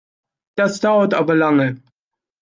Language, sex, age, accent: German, male, 40-49, Deutschland Deutsch